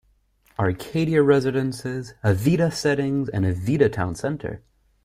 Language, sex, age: English, male, 19-29